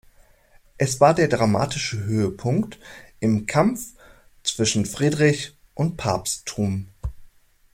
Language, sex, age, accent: German, male, 30-39, Deutschland Deutsch